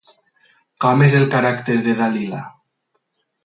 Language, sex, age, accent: Catalan, male, 19-29, valencià